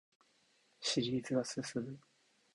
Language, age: Japanese, 19-29